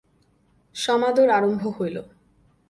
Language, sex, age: Bengali, female, 19-29